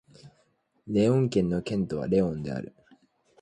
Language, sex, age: Japanese, male, 19-29